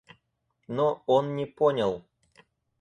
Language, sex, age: Russian, male, 19-29